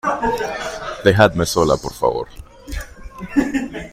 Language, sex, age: Spanish, female, 19-29